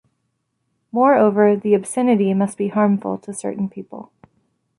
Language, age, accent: English, 30-39, United States English